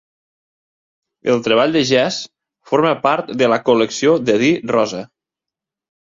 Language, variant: Catalan, Nord-Occidental